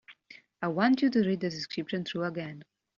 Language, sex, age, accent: English, female, 30-39, United States English